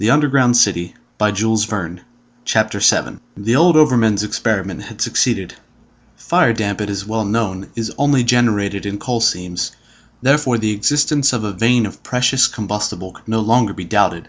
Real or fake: real